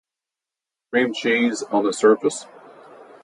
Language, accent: English, United States English